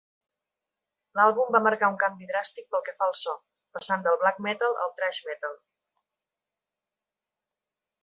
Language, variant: Catalan, Central